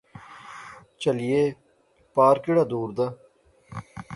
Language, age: Pahari-Potwari, 40-49